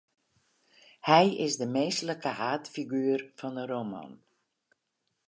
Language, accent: Western Frisian, Klaaifrysk